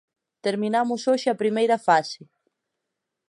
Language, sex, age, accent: Galician, female, 19-29, Atlántico (seseo e gheada)